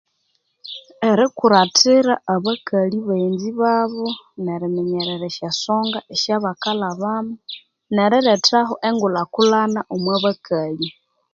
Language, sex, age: Konzo, female, 30-39